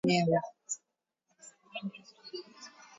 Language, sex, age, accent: Basque, female, 50-59, Mendebalekoa (Araba, Bizkaia, Gipuzkoako mendebaleko herri batzuk)